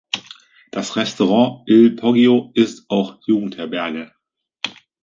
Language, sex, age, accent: German, male, 30-39, Deutschland Deutsch